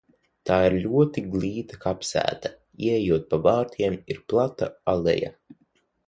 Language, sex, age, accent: Latvian, male, under 19, Vidus dialekts